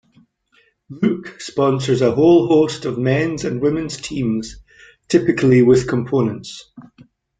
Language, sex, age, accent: English, male, 40-49, Scottish English